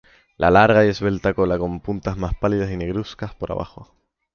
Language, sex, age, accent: Spanish, male, 19-29, España: Centro-Sur peninsular (Madrid, Toledo, Castilla-La Mancha); España: Islas Canarias